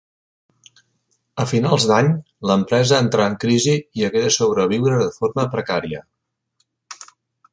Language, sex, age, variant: Catalan, male, 60-69, Central